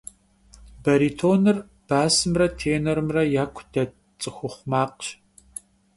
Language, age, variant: Kabardian, 40-49, Адыгэбзэ (Къэбэрдей, Кирил, псоми зэдай)